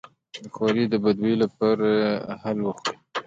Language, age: Pashto, 19-29